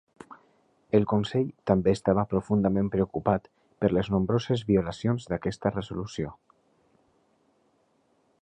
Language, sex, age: Catalan, male, 30-39